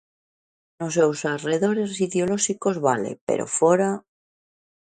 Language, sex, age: Galician, female, 40-49